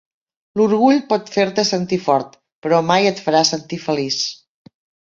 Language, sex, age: Catalan, female, 60-69